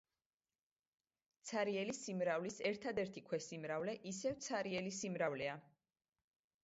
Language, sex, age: Georgian, female, 30-39